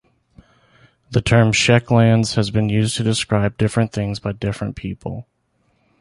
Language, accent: English, United States English